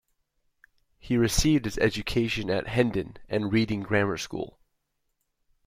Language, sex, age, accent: English, male, 19-29, Canadian English